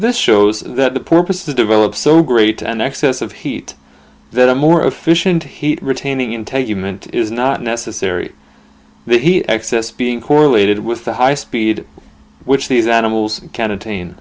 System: none